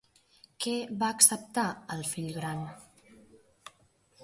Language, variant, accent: Catalan, Central, central